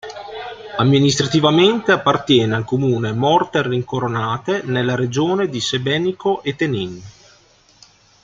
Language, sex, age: Italian, male, 50-59